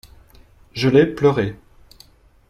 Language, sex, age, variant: French, male, 30-39, Français de métropole